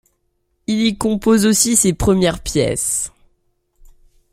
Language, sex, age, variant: French, male, under 19, Français de métropole